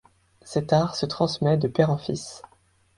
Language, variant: French, Français de métropole